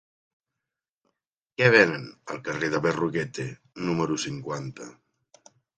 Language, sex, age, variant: Catalan, male, 40-49, Central